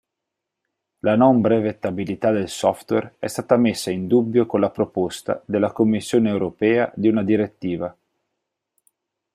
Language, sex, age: Italian, male, 19-29